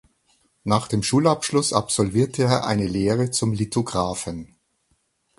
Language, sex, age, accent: German, male, 50-59, Deutschland Deutsch